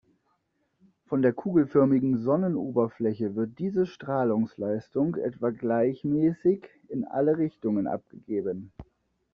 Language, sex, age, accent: German, male, 30-39, Deutschland Deutsch